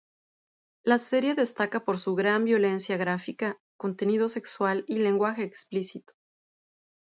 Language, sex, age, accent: Spanish, female, 30-39, México